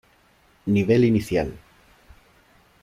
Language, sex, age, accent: Spanish, male, 30-39, España: Sur peninsular (Andalucia, Extremadura, Murcia)